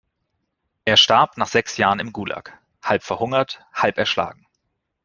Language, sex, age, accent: German, male, 30-39, Deutschland Deutsch